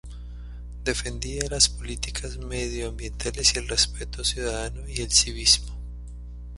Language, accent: Spanish, Andino-Pacífico: Colombia, Perú, Ecuador, oeste de Bolivia y Venezuela andina